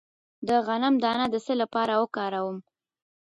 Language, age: Pashto, under 19